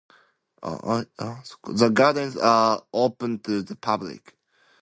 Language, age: English, 19-29